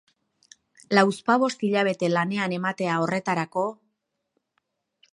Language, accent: Basque, Mendebalekoa (Araba, Bizkaia, Gipuzkoako mendebaleko herri batzuk)